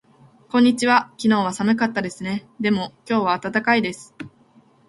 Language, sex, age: Japanese, female, 19-29